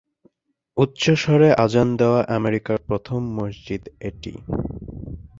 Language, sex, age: Bengali, male, 19-29